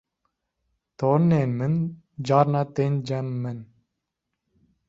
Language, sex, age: Kurdish, male, 19-29